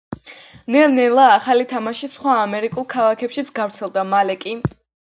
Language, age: Georgian, under 19